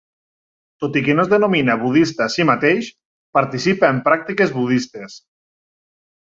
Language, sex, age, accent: Catalan, male, 30-39, Lleidatà